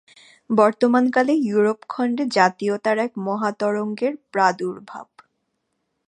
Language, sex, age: Bengali, female, 19-29